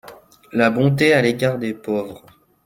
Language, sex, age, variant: French, male, 30-39, Français de métropole